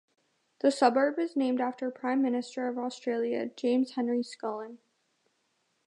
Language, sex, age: English, female, 19-29